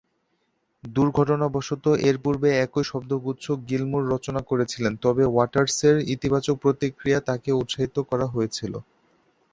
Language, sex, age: Bengali, male, 19-29